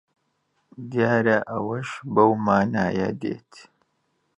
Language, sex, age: Central Kurdish, male, 30-39